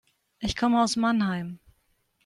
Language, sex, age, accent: German, female, 50-59, Deutschland Deutsch